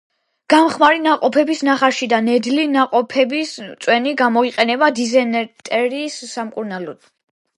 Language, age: Georgian, under 19